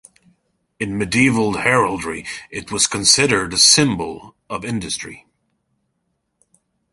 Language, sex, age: English, male, 40-49